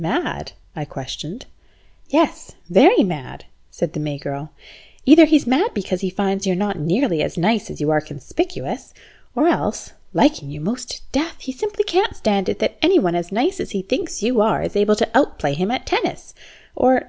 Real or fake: real